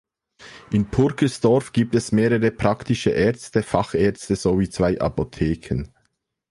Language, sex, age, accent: German, male, 40-49, Schweizerdeutsch